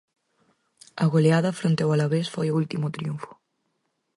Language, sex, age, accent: Galician, female, 19-29, Central (gheada)